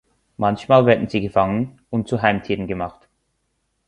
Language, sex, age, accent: German, male, 19-29, Schweizerdeutsch